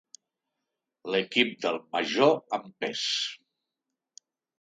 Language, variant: Catalan, Nord-Occidental